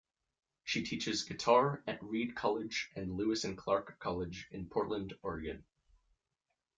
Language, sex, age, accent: English, male, 19-29, United States English